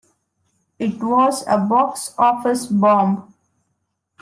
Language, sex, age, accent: English, female, 19-29, India and South Asia (India, Pakistan, Sri Lanka)